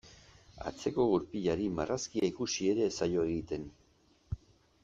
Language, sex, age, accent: Basque, male, 60-69, Erdialdekoa edo Nafarra (Gipuzkoa, Nafarroa)